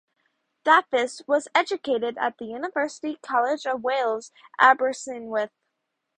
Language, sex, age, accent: English, female, under 19, United States English